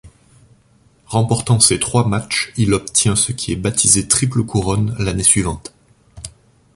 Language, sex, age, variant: French, male, 30-39, Français de métropole